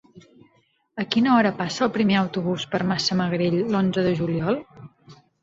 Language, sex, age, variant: Catalan, female, 40-49, Central